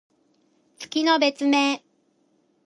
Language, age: Japanese, 19-29